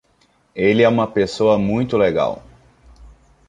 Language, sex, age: Portuguese, male, 30-39